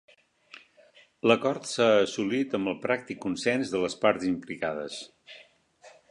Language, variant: Catalan, Central